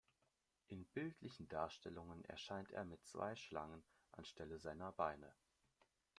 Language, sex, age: German, male, under 19